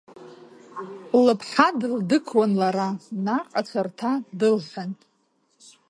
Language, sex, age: Abkhazian, female, 30-39